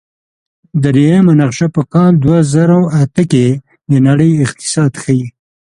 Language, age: Pashto, 70-79